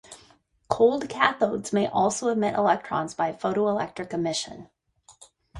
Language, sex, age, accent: English, female, 40-49, United States English